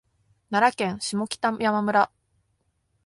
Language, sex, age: Japanese, female, 19-29